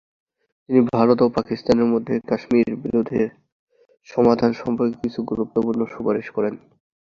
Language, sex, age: Bengali, male, 19-29